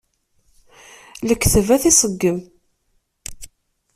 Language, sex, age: Kabyle, female, 30-39